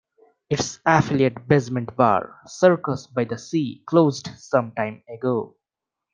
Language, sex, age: English, male, 19-29